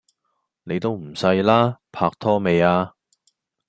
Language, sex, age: Cantonese, male, 40-49